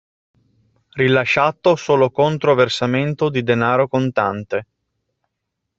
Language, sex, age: Italian, male, 30-39